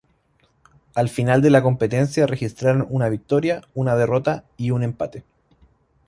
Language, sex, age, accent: Spanish, male, 19-29, Chileno: Chile, Cuyo